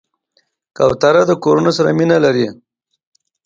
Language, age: Pashto, 40-49